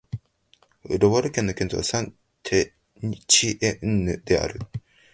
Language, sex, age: Japanese, male, under 19